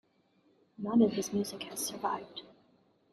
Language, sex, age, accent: English, female, 30-39, United States English